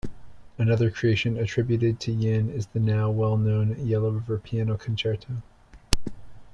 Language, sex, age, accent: English, male, 30-39, United States English